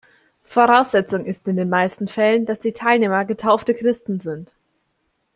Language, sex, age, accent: German, female, under 19, Deutschland Deutsch